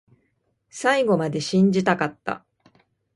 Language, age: Japanese, 40-49